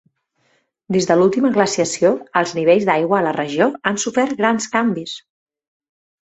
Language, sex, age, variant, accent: Catalan, female, 40-49, Central, Barcelonès